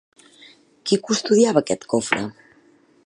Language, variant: Catalan, Central